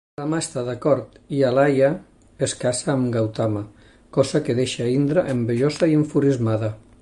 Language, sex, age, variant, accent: Catalan, male, 60-69, Nord-Occidental, nord-occidental